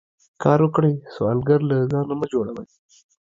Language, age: Pashto, 19-29